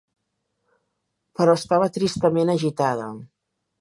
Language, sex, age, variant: Catalan, female, 50-59, Central